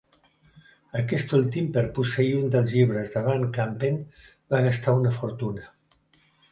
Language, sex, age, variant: Catalan, male, 70-79, Central